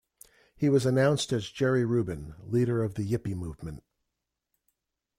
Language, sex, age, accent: English, male, 70-79, United States English